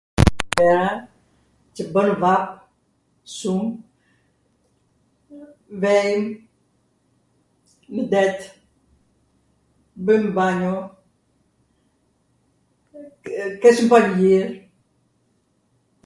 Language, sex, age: Arvanitika Albanian, female, 80-89